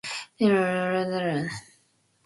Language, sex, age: English, female, 19-29